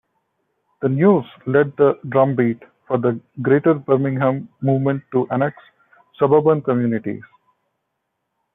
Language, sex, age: English, male, 30-39